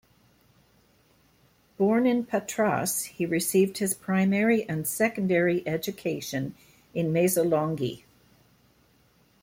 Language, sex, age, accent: English, female, 60-69, Canadian English